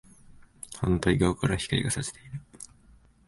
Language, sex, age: Japanese, male, 19-29